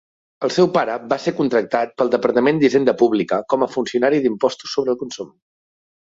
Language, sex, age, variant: Catalan, male, 30-39, Central